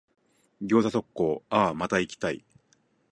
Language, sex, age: Japanese, male, 40-49